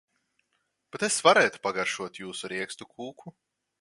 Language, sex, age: Latvian, male, 19-29